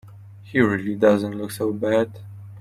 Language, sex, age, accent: English, female, 19-29, United States English